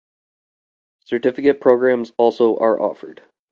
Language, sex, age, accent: English, male, 19-29, United States English